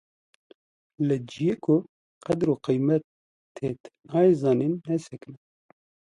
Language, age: Kurdish, 30-39